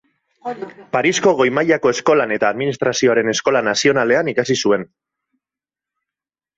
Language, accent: Basque, Mendebalekoa (Araba, Bizkaia, Gipuzkoako mendebaleko herri batzuk)